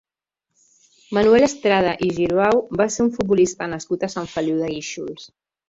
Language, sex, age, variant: Catalan, female, 50-59, Central